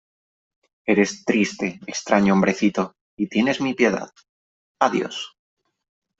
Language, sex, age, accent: Spanish, male, 19-29, España: Centro-Sur peninsular (Madrid, Toledo, Castilla-La Mancha)